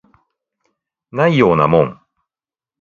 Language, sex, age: Japanese, male, 40-49